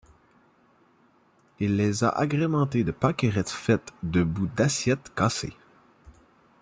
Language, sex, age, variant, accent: French, male, 30-39, Français d'Amérique du Nord, Français du Canada